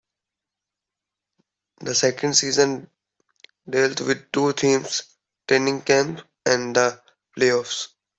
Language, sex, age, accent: English, male, 19-29, India and South Asia (India, Pakistan, Sri Lanka)